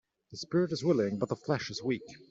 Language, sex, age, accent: English, male, 19-29, England English